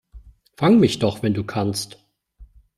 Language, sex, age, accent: German, male, 40-49, Deutschland Deutsch